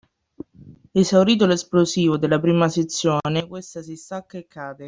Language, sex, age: Italian, female, 19-29